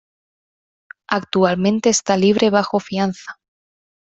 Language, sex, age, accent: Spanish, female, 19-29, España: Norte peninsular (Asturias, Castilla y León, Cantabria, País Vasco, Navarra, Aragón, La Rioja, Guadalajara, Cuenca)